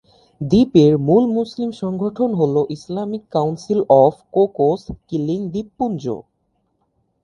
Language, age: Bengali, 19-29